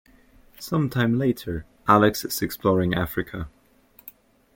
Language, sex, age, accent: English, male, 19-29, United States English